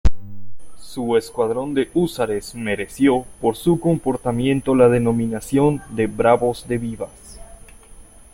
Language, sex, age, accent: Spanish, male, 19-29, América central